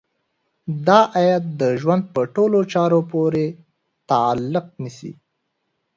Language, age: Pashto, under 19